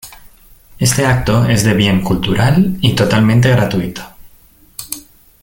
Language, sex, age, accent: Spanish, male, 30-39, España: Centro-Sur peninsular (Madrid, Toledo, Castilla-La Mancha)